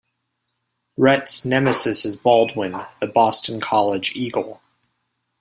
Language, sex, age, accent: English, male, 30-39, United States English